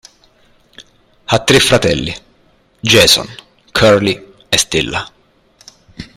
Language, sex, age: Italian, male, 30-39